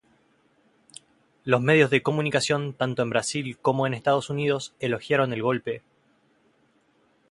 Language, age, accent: Spanish, 30-39, Rioplatense: Argentina, Uruguay, este de Bolivia, Paraguay